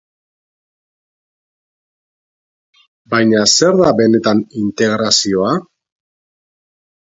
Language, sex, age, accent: Basque, male, 50-59, Mendebalekoa (Araba, Bizkaia, Gipuzkoako mendebaleko herri batzuk)